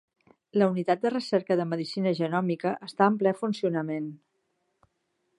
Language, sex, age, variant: Catalan, female, 40-49, Central